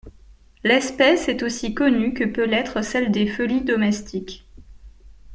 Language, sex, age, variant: French, female, 19-29, Français de métropole